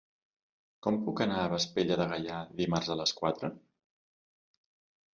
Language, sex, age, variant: Catalan, male, 40-49, Central